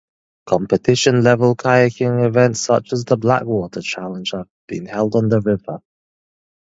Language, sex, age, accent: English, male, 19-29, England English